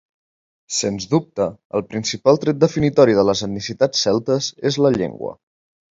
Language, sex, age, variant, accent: Catalan, male, 19-29, Central, central